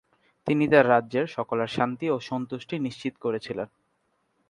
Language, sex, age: Bengali, male, 19-29